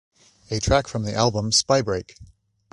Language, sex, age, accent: English, male, 30-39, United States English